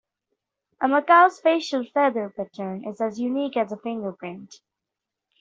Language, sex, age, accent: English, female, under 19, India and South Asia (India, Pakistan, Sri Lanka)